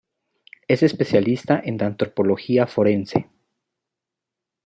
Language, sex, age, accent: Spanish, male, 30-39, México